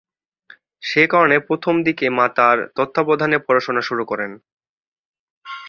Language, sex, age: Bengali, male, 19-29